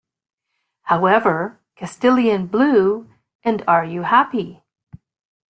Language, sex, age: English, female, 60-69